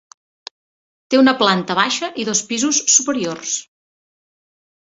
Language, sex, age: Catalan, female, 50-59